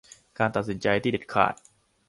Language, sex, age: Thai, male, under 19